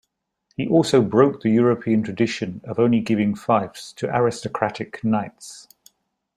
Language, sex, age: English, male, 60-69